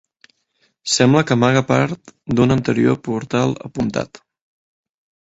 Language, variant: Catalan, Septentrional